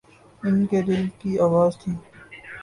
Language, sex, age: Urdu, male, 19-29